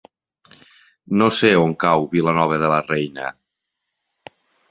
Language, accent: Catalan, Lleidatà